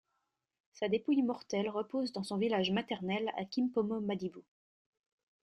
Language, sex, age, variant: French, female, 19-29, Français de métropole